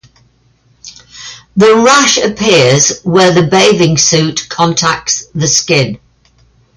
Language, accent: English, England English